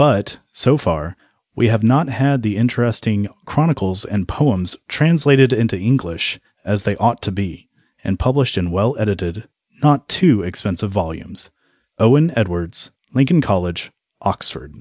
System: none